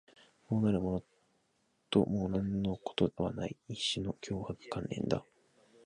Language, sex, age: Japanese, male, 19-29